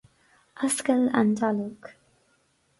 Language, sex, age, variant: Irish, female, 19-29, Gaeilge na Mumhan